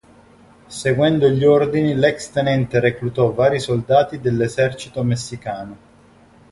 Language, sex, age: Italian, male, 30-39